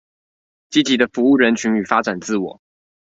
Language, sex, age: Chinese, male, 19-29